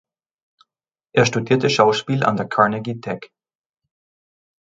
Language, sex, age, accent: German, male, 30-39, Österreichisches Deutsch